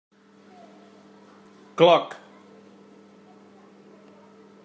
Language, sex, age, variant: Catalan, male, 40-49, Central